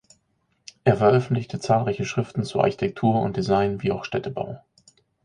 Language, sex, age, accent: German, male, 40-49, Deutschland Deutsch